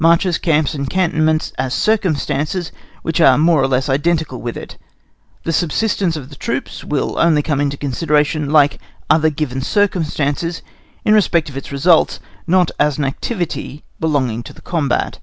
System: none